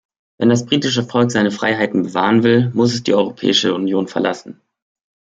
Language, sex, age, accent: German, male, 19-29, Deutschland Deutsch